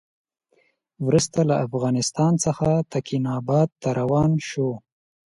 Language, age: Pashto, 19-29